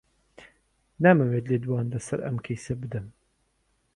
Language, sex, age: Central Kurdish, male, 30-39